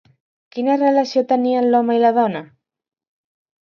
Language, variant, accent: Catalan, Central, central